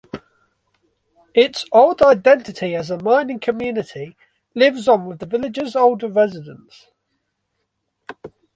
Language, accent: English, England English